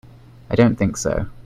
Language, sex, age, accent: English, male, 19-29, England English